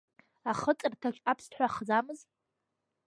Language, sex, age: Abkhazian, female, under 19